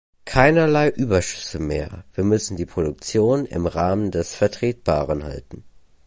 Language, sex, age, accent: German, male, under 19, Deutschland Deutsch